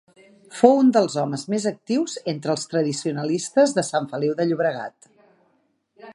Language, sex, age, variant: Catalan, female, 50-59, Central